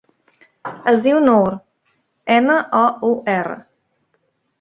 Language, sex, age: Catalan, female, 19-29